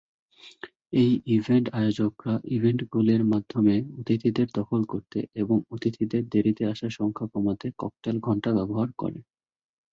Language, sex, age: Bengali, male, 19-29